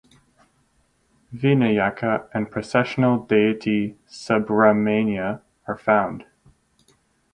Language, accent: English, Canadian English